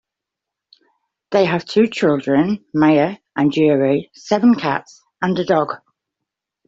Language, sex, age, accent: English, female, 40-49, England English